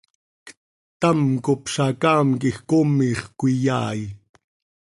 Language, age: Seri, 40-49